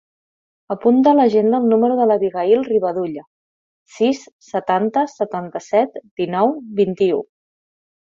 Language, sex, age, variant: Catalan, female, 30-39, Central